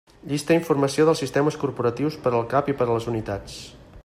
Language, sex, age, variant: Catalan, male, 50-59, Central